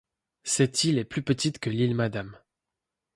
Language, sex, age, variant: French, male, 30-39, Français de métropole